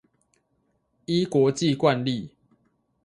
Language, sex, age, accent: Chinese, male, 19-29, 出生地：臺北市